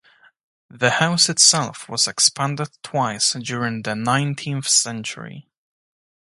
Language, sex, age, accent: English, male, 19-29, England English